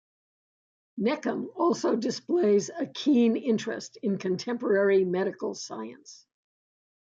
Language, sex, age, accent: English, female, 70-79, United States English